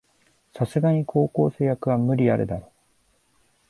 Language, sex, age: Japanese, male, 19-29